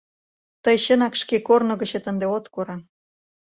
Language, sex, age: Mari, female, 30-39